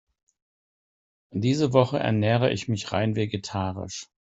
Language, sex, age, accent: German, male, 60-69, Deutschland Deutsch